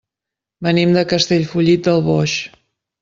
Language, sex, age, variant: Catalan, female, 50-59, Central